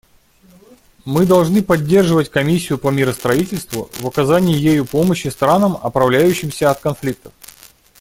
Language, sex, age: Russian, male, 30-39